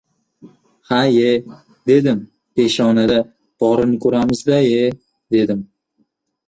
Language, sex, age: Uzbek, male, 19-29